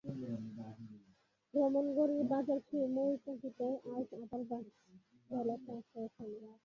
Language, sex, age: Bengali, female, 19-29